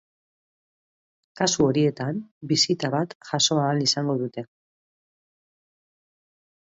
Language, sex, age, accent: Basque, female, 40-49, Mendebalekoa (Araba, Bizkaia, Gipuzkoako mendebaleko herri batzuk)